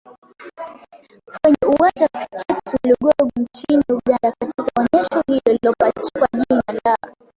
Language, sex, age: Swahili, female, 19-29